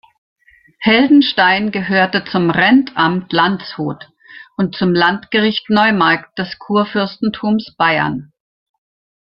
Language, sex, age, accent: German, female, 60-69, Deutschland Deutsch